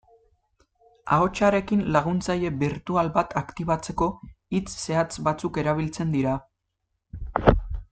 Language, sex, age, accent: Basque, male, 19-29, Mendebalekoa (Araba, Bizkaia, Gipuzkoako mendebaleko herri batzuk)